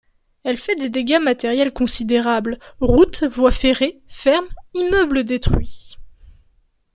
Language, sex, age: French, female, 19-29